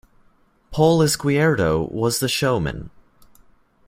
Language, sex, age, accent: English, male, 19-29, United States English